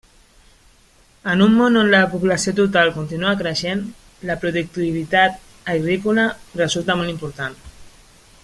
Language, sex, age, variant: Catalan, female, 30-39, Central